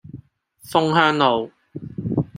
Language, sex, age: Cantonese, male, 19-29